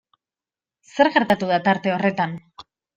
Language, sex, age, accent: Basque, female, 19-29, Erdialdekoa edo Nafarra (Gipuzkoa, Nafarroa)